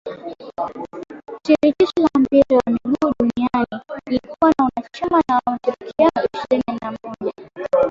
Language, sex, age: Swahili, female, 19-29